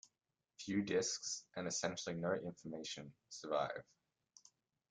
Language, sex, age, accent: English, male, under 19, Australian English